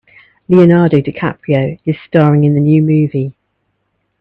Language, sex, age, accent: English, female, 50-59, England English